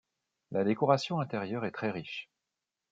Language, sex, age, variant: French, male, 40-49, Français de métropole